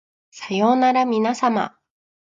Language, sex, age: Japanese, female, 19-29